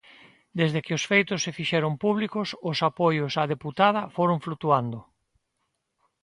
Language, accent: Galician, Normativo (estándar)